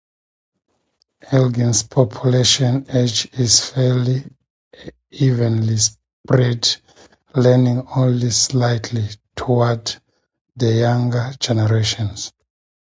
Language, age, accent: English, 40-49, Southern African (South Africa, Zimbabwe, Namibia)